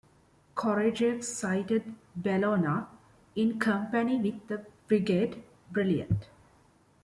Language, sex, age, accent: English, female, 19-29, India and South Asia (India, Pakistan, Sri Lanka)